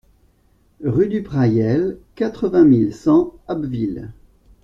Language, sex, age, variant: French, male, 40-49, Français de métropole